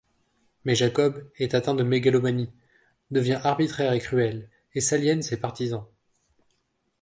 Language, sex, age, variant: French, male, 30-39, Français de métropole